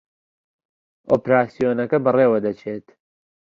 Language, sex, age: Central Kurdish, male, 30-39